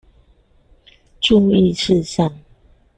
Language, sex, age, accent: Chinese, female, 40-49, 出生地：臺南市